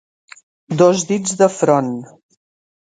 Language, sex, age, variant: Catalan, female, 50-59, Septentrional